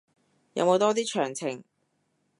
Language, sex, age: Cantonese, female, 30-39